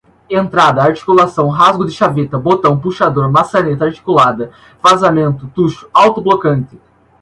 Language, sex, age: Portuguese, male, under 19